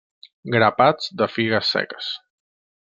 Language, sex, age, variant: Catalan, male, 30-39, Central